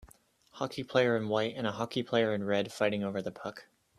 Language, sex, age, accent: English, male, 19-29, United States English